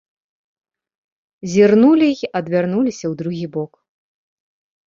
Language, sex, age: Belarusian, female, 30-39